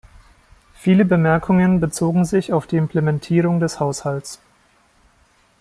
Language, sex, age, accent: German, female, 19-29, Deutschland Deutsch